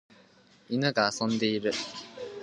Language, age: Japanese, under 19